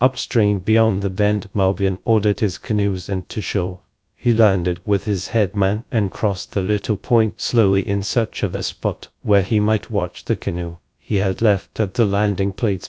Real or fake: fake